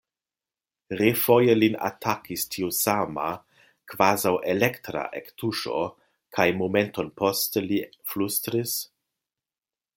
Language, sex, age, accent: Esperanto, male, 50-59, Internacia